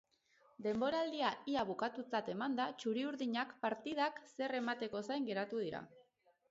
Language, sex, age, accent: Basque, female, 19-29, Mendebalekoa (Araba, Bizkaia, Gipuzkoako mendebaleko herri batzuk)